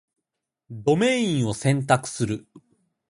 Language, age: Japanese, 19-29